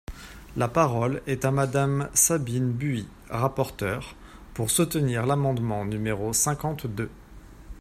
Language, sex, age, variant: French, male, 40-49, Français de métropole